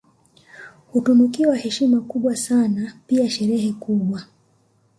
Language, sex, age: Swahili, female, 19-29